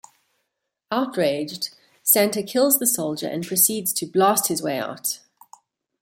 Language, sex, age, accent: English, female, 40-49, Southern African (South Africa, Zimbabwe, Namibia)